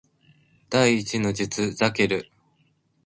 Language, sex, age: Japanese, male, 19-29